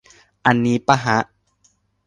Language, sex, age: Thai, male, 19-29